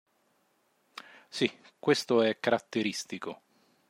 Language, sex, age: Italian, male, 40-49